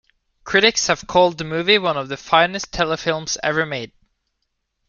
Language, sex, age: English, male, 19-29